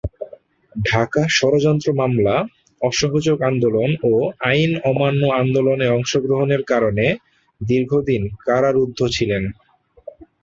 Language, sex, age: Bengali, male, 19-29